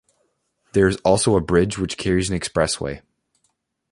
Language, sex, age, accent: English, male, 19-29, United States English